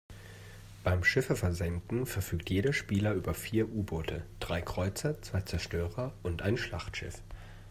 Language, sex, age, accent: German, male, 19-29, Deutschland Deutsch